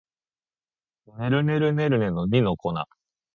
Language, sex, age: Japanese, male, under 19